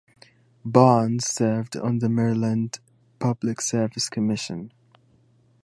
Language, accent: English, United States English